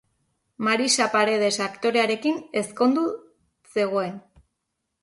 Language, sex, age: Basque, female, 30-39